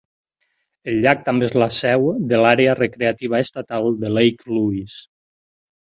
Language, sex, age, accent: Catalan, male, 50-59, valencià